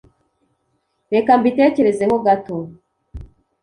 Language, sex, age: Kinyarwanda, female, 30-39